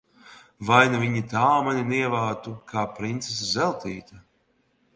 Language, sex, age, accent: Latvian, male, 30-39, Rigas